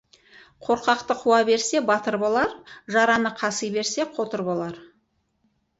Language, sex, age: Kazakh, female, 40-49